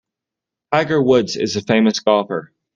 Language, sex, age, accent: English, male, 19-29, United States English